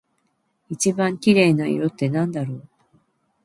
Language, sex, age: Japanese, female, 50-59